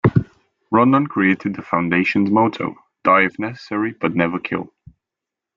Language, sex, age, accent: English, male, 19-29, England English